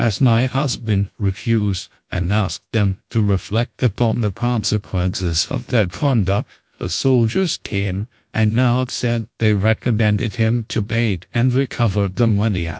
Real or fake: fake